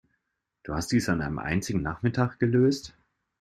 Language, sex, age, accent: German, male, 30-39, Deutschland Deutsch